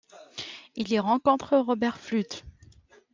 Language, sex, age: French, male, 40-49